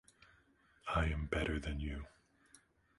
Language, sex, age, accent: English, male, 40-49, United States English